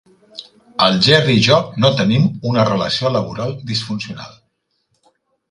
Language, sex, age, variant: Catalan, male, 40-49, Central